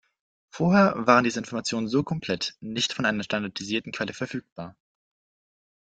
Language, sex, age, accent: German, male, 19-29, Deutschland Deutsch